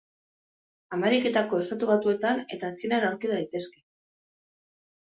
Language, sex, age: Basque, female, 30-39